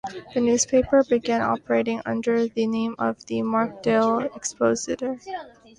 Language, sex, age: English, female, 19-29